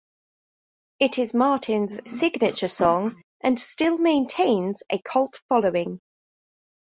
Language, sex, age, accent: English, female, 30-39, England English